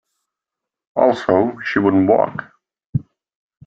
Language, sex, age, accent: English, male, 19-29, England English